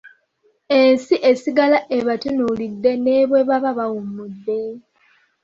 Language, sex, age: Ganda, female, 19-29